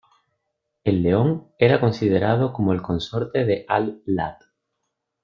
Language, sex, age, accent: Spanish, male, 40-49, España: Islas Canarias